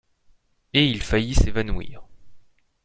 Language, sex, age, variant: French, male, 30-39, Français de métropole